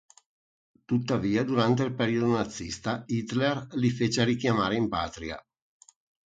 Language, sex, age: Italian, male, 40-49